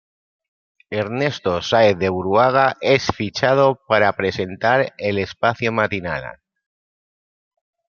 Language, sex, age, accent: Spanish, male, 50-59, España: Centro-Sur peninsular (Madrid, Toledo, Castilla-La Mancha)